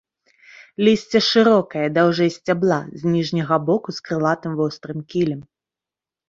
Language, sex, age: Belarusian, female, 30-39